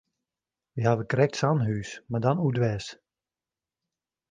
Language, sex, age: Western Frisian, male, 30-39